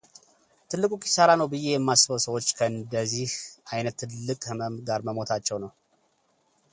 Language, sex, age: Amharic, male, 30-39